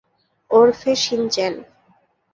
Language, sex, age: Bengali, female, 19-29